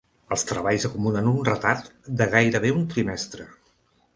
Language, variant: Catalan, Central